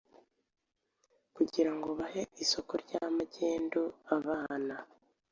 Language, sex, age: Kinyarwanda, female, 19-29